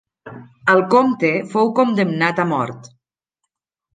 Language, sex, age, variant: Catalan, female, 40-49, Nord-Occidental